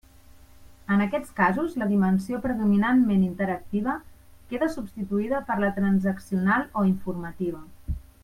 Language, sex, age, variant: Catalan, female, 30-39, Central